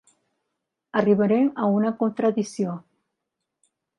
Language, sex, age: Catalan, female, 60-69